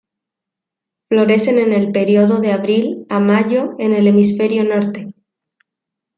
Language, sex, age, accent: Spanish, female, 19-29, México